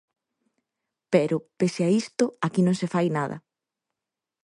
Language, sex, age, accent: Galician, female, 19-29, Oriental (común en zona oriental)